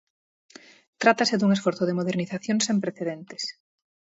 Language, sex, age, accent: Galician, female, 30-39, Normativo (estándar)